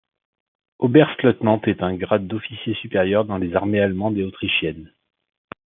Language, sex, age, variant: French, male, 40-49, Français de métropole